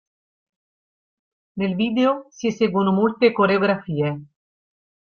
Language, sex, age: Italian, female, 40-49